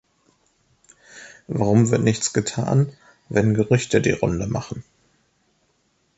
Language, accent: German, Deutschland Deutsch